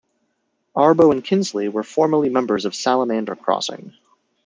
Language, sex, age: English, male, 19-29